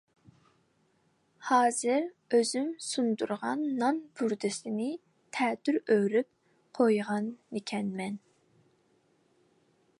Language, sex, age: Uyghur, female, under 19